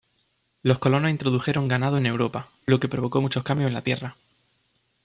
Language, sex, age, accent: Spanish, male, 19-29, España: Sur peninsular (Andalucia, Extremadura, Murcia)